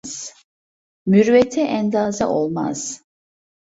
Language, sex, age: Turkish, female, 50-59